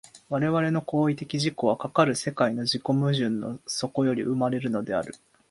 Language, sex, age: Japanese, male, 19-29